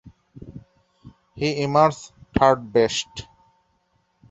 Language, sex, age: English, male, 19-29